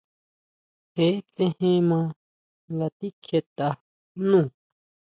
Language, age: Huautla Mazatec, 30-39